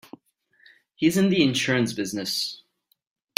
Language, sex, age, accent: English, male, 19-29, United States English